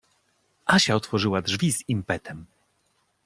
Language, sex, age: Polish, male, 40-49